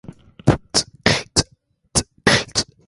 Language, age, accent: Spanish, 19-29, España: Islas Canarias